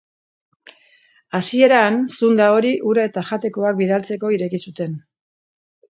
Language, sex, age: Basque, female, 50-59